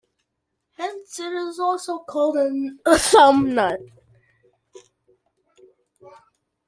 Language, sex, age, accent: English, male, under 19, United States English